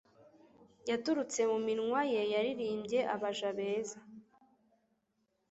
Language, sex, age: Kinyarwanda, female, under 19